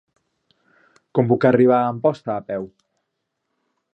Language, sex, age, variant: Catalan, male, 19-29, Nord-Occidental